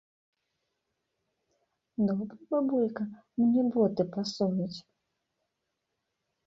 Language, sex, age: Belarusian, female, 30-39